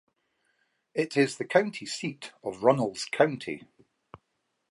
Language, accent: English, Scottish English